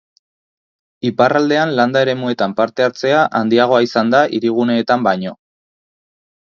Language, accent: Basque, Erdialdekoa edo Nafarra (Gipuzkoa, Nafarroa)